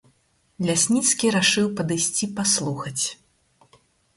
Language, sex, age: Belarusian, female, 30-39